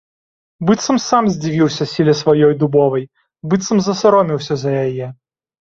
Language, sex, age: Belarusian, male, 19-29